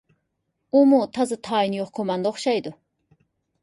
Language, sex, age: Uyghur, female, 30-39